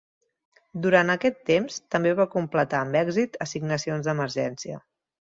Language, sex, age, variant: Catalan, female, 30-39, Central